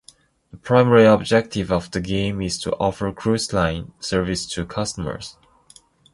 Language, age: English, 19-29